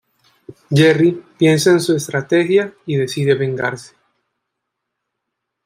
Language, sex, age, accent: Spanish, male, 30-39, Caribe: Cuba, Venezuela, Puerto Rico, República Dominicana, Panamá, Colombia caribeña, México caribeño, Costa del golfo de México